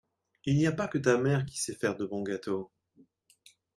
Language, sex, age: French, male, 30-39